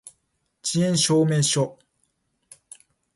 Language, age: Japanese, 40-49